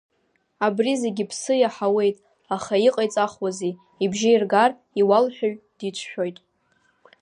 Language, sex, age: Abkhazian, female, under 19